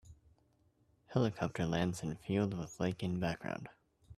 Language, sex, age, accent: English, male, 19-29, United States English